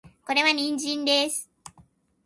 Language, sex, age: Japanese, female, 19-29